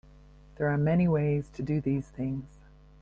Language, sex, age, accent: English, female, 50-59, Irish English